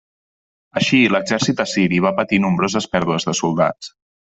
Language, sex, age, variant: Catalan, male, 30-39, Central